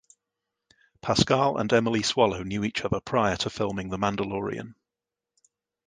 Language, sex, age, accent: English, male, 30-39, England English